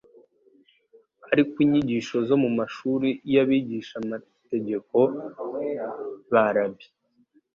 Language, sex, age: Kinyarwanda, male, 19-29